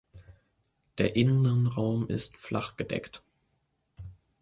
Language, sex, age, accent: German, male, 19-29, Deutschland Deutsch